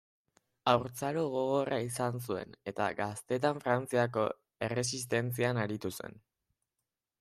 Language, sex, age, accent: Basque, male, under 19, Erdialdekoa edo Nafarra (Gipuzkoa, Nafarroa)